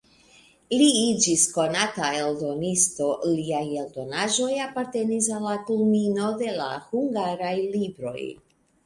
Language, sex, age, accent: Esperanto, female, 50-59, Internacia